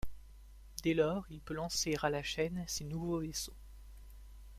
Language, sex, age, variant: French, male, 19-29, Français de métropole